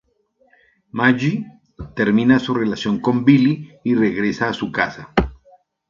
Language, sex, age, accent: Spanish, male, 60-69, Andino-Pacífico: Colombia, Perú, Ecuador, oeste de Bolivia y Venezuela andina